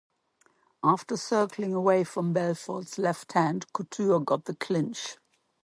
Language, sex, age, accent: English, female, 60-69, England English